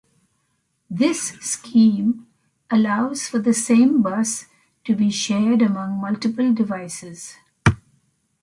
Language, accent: English, India and South Asia (India, Pakistan, Sri Lanka)